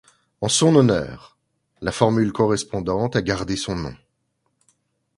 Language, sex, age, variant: French, male, 40-49, Français de métropole